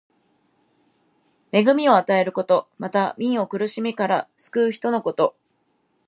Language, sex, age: Japanese, female, 19-29